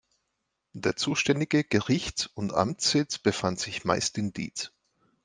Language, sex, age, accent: German, male, 40-49, Österreichisches Deutsch